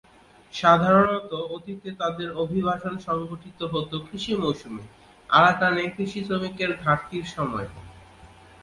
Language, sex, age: Bengali, male, 30-39